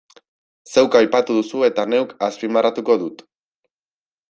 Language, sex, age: Basque, male, 19-29